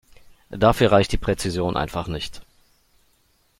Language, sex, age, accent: German, male, 30-39, Deutschland Deutsch